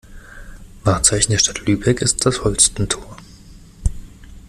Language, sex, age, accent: German, male, 30-39, Deutschland Deutsch